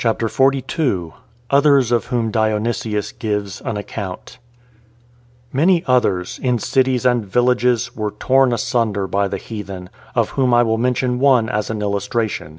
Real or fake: real